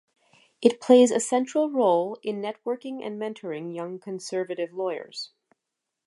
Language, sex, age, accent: English, female, 30-39, United States English